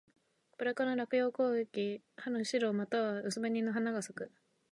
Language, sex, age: Japanese, female, under 19